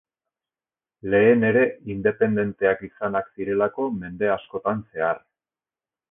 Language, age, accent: Basque, 60-69, Mendebalekoa (Araba, Bizkaia, Gipuzkoako mendebaleko herri batzuk)